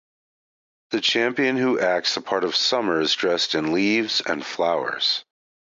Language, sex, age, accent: English, male, 40-49, United States English